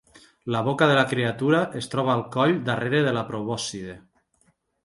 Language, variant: Catalan, Nord-Occidental